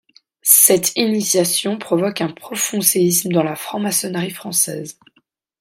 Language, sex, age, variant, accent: French, female, 19-29, Français d'Europe, Français de Suisse